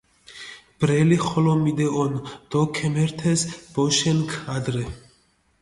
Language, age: Mingrelian, 30-39